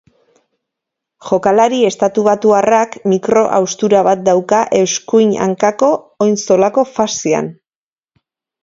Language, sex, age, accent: Basque, female, 40-49, Mendebalekoa (Araba, Bizkaia, Gipuzkoako mendebaleko herri batzuk)